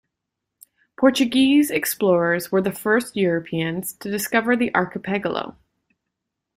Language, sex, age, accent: English, female, 30-39, Canadian English